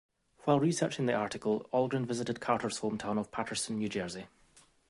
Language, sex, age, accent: English, male, 19-29, Scottish English